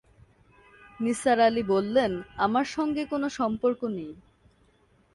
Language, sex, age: Bengali, female, 19-29